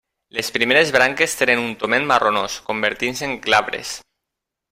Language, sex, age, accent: Catalan, male, 40-49, valencià